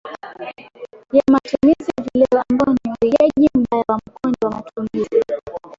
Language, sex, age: Swahili, female, 19-29